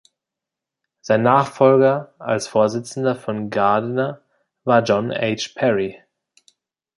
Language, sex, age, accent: German, male, 19-29, Deutschland Deutsch